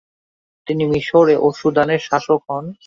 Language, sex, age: Bengali, male, 19-29